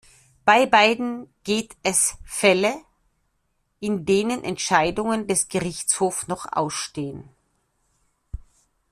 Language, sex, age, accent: German, female, 50-59, Österreichisches Deutsch